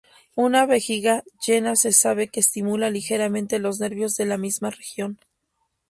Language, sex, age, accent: Spanish, female, 30-39, México